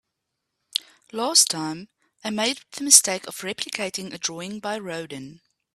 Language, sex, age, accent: English, female, 40-49, Southern African (South Africa, Zimbabwe, Namibia)